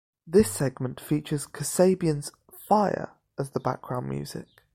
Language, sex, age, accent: English, male, 19-29, England English